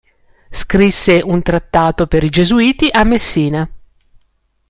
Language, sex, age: Italian, female, 60-69